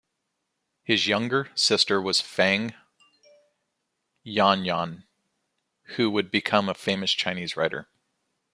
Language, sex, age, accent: English, male, 40-49, United States English